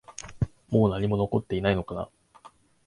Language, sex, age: Japanese, male, 19-29